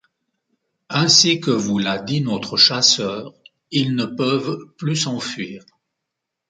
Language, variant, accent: French, Français d'Europe, Français de Suisse